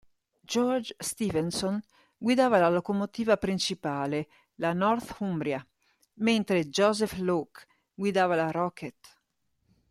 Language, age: Italian, 50-59